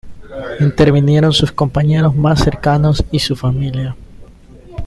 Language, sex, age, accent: Spanish, male, 19-29, Andino-Pacífico: Colombia, Perú, Ecuador, oeste de Bolivia y Venezuela andina